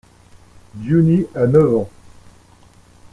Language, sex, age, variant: French, male, 50-59, Français de métropole